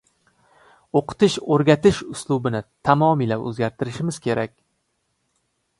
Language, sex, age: Uzbek, male, 19-29